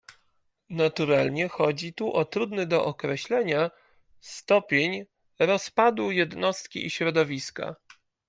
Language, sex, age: Polish, male, 30-39